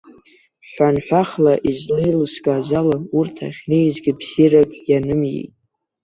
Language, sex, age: Abkhazian, male, under 19